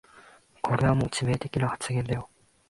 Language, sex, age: Japanese, male, 19-29